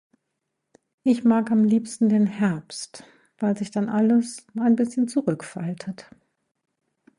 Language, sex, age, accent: German, female, 50-59, Deutschland Deutsch